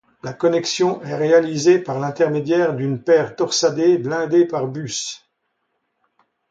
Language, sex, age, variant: French, male, 70-79, Français de métropole